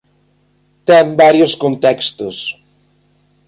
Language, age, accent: Galician, 40-49, Normativo (estándar)